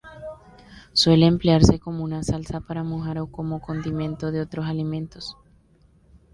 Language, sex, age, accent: Spanish, female, under 19, Caribe: Cuba, Venezuela, Puerto Rico, República Dominicana, Panamá, Colombia caribeña, México caribeño, Costa del golfo de México